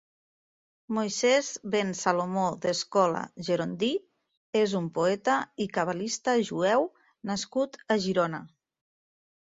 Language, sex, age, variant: Catalan, female, 30-39, Nord-Occidental